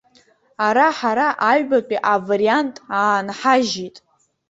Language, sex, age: Abkhazian, female, under 19